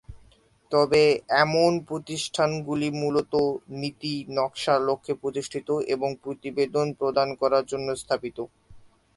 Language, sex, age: Bengali, male, 19-29